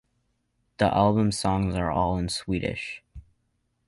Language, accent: English, United States English